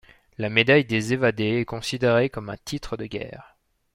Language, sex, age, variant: French, male, 19-29, Français de métropole